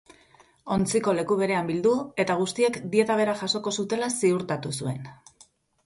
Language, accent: Basque, Mendebalekoa (Araba, Bizkaia, Gipuzkoako mendebaleko herri batzuk)